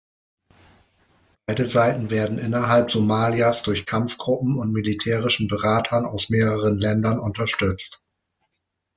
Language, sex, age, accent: German, male, 40-49, Deutschland Deutsch